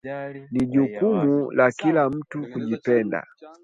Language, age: Swahili, 19-29